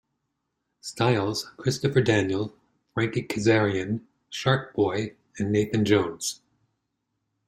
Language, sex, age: English, male, 60-69